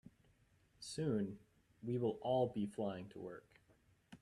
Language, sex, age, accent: English, male, 19-29, United States English